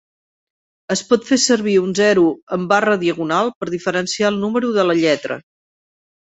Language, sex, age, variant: Catalan, female, 50-59, Central